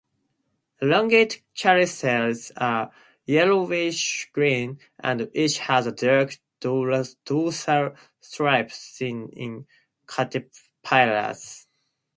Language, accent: English, United States English